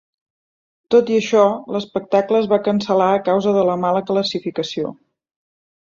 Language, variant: Catalan, Central